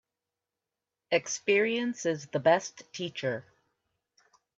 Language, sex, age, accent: English, female, 50-59, Canadian English